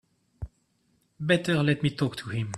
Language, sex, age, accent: English, male, 30-39, England English